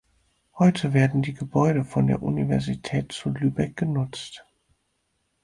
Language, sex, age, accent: German, male, 19-29, Deutschland Deutsch